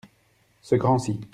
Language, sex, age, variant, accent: French, male, 30-39, Français d'Europe, Français de Belgique